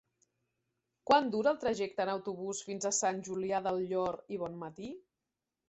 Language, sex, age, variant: Catalan, female, 40-49, Central